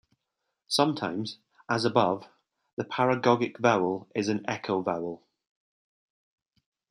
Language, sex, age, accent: English, male, 40-49, Scottish English